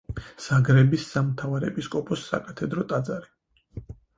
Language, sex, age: Georgian, male, 30-39